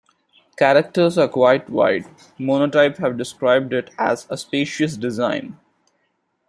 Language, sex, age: English, male, 19-29